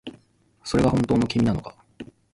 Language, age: Japanese, 30-39